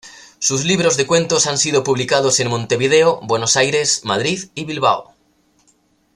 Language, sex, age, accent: Spanish, male, 19-29, España: Norte peninsular (Asturias, Castilla y León, Cantabria, País Vasco, Navarra, Aragón, La Rioja, Guadalajara, Cuenca)